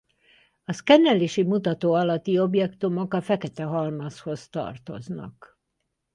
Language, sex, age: Hungarian, female, 70-79